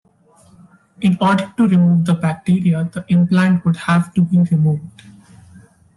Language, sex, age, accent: English, male, 19-29, India and South Asia (India, Pakistan, Sri Lanka)